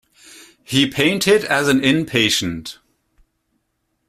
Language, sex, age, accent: English, male, 50-59, Canadian English